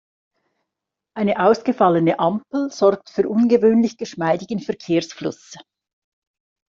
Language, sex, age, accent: German, female, 50-59, Schweizerdeutsch